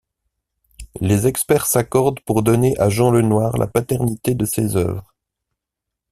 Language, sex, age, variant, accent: French, male, 40-49, Français d'Europe, Français de Suisse